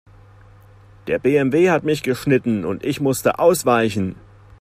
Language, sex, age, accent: German, male, 40-49, Deutschland Deutsch